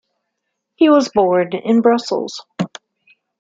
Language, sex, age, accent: English, female, 50-59, United States English